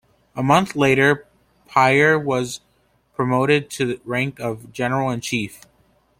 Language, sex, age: English, male, under 19